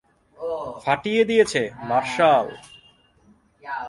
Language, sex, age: Bengali, male, 19-29